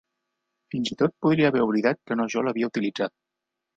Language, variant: Catalan, Central